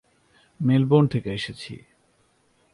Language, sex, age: Bengali, male, 19-29